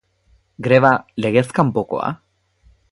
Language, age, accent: Basque, 19-29, Erdialdekoa edo Nafarra (Gipuzkoa, Nafarroa)